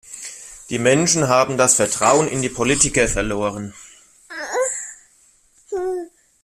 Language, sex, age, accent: German, male, 30-39, Deutschland Deutsch